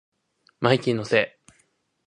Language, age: Japanese, 19-29